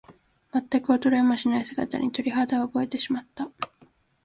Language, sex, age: Japanese, female, 19-29